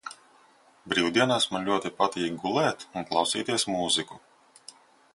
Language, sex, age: Latvian, male, 30-39